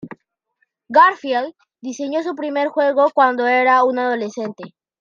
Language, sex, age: Spanish, female, 30-39